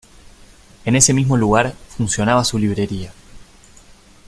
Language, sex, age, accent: Spanish, male, 19-29, Rioplatense: Argentina, Uruguay, este de Bolivia, Paraguay